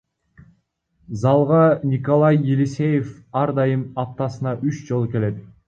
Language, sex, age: Kyrgyz, male, under 19